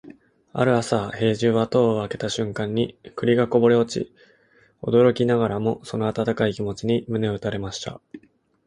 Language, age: Japanese, 19-29